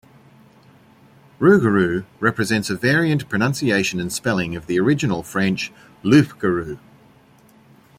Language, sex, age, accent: English, male, 50-59, Australian English